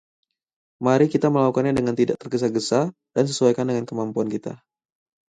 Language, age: Indonesian, 19-29